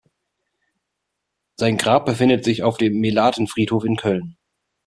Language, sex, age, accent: German, male, 30-39, Deutschland Deutsch